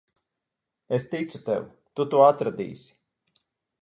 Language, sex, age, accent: Latvian, male, 40-49, Rigas